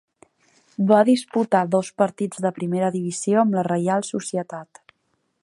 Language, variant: Catalan, Central